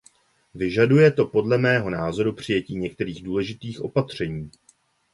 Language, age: Czech, 30-39